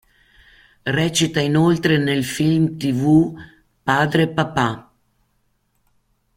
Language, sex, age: Italian, female, 60-69